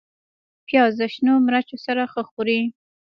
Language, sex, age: Pashto, female, 19-29